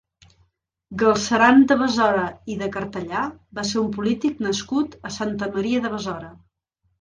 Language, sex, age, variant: Catalan, female, 40-49, Central